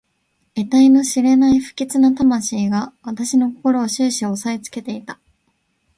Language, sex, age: Japanese, female, under 19